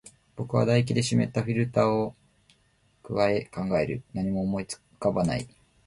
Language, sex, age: Japanese, male, 19-29